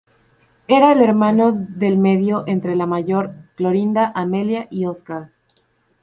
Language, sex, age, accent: Spanish, female, under 19, México